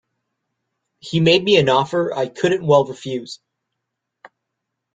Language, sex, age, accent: English, male, 19-29, United States English